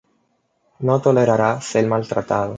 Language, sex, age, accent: Spanish, male, 19-29, Caribe: Cuba, Venezuela, Puerto Rico, República Dominicana, Panamá, Colombia caribeña, México caribeño, Costa del golfo de México